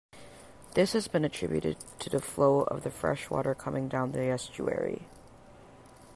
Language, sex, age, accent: English, female, 30-39, United States English